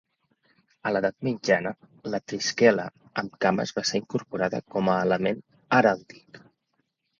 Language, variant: Catalan, Central